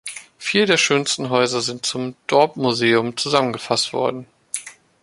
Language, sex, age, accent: German, male, 30-39, Deutschland Deutsch